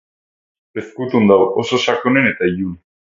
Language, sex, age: Basque, male, 19-29